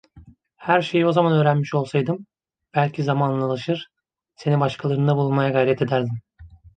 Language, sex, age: Turkish, male, 30-39